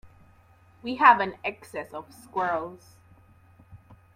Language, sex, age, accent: English, female, 19-29, West Indies and Bermuda (Bahamas, Bermuda, Jamaica, Trinidad)